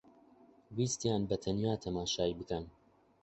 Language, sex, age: Central Kurdish, male, under 19